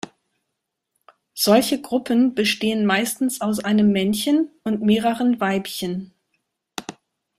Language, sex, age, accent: German, female, 40-49, Deutschland Deutsch